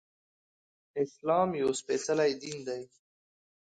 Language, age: Pashto, 19-29